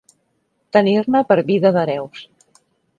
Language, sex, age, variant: Catalan, female, 50-59, Central